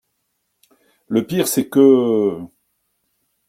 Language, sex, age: French, male, 50-59